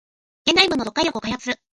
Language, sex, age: Japanese, female, 30-39